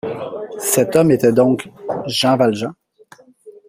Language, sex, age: French, male, 30-39